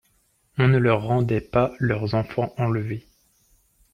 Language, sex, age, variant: French, male, 30-39, Français de métropole